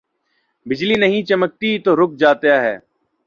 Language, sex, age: Urdu, male, 19-29